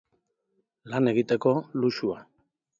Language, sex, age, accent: Basque, male, 40-49, Mendebalekoa (Araba, Bizkaia, Gipuzkoako mendebaleko herri batzuk)